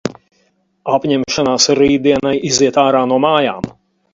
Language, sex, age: Latvian, male, 50-59